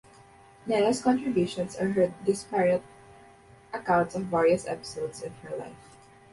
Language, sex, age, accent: English, female, 19-29, Filipino